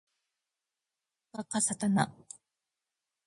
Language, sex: Japanese, female